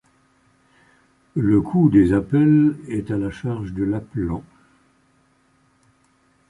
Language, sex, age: French, male, 70-79